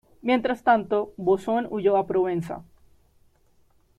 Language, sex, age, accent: Spanish, female, 19-29, Andino-Pacífico: Colombia, Perú, Ecuador, oeste de Bolivia y Venezuela andina